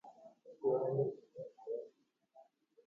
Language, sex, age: Guarani, male, 19-29